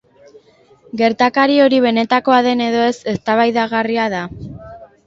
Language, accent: Basque, Erdialdekoa edo Nafarra (Gipuzkoa, Nafarroa)